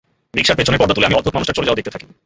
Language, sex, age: Bengali, male, 19-29